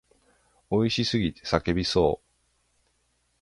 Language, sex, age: Japanese, male, 40-49